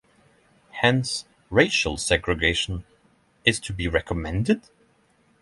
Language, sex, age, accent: English, male, 30-39, United States English